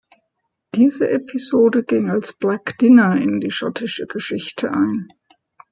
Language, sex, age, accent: German, female, 60-69, Deutschland Deutsch